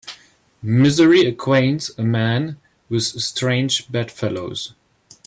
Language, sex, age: English, male, 30-39